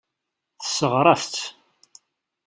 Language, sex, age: Kabyle, male, 50-59